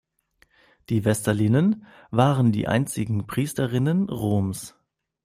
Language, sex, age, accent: German, male, 19-29, Deutschland Deutsch